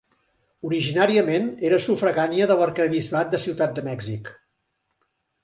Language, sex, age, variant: Catalan, male, 60-69, Central